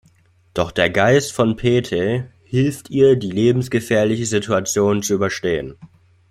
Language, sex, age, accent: German, male, 19-29, Deutschland Deutsch